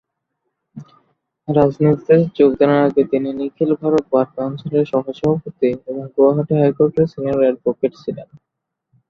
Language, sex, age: Bengali, male, 19-29